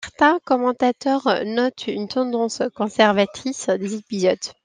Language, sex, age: French, female, 30-39